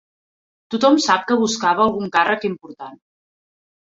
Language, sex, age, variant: Catalan, female, 30-39, Central